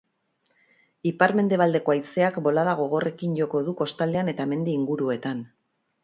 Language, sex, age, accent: Basque, female, 40-49, Erdialdekoa edo Nafarra (Gipuzkoa, Nafarroa)